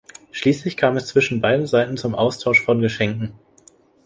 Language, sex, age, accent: German, male, 19-29, Deutschland Deutsch